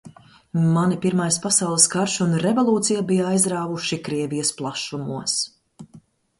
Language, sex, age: Latvian, female, 40-49